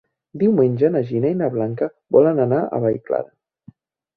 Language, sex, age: Catalan, male, 19-29